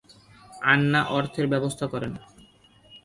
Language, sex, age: Bengali, male, 19-29